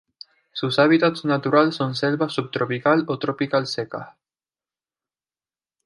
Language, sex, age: Spanish, female, 19-29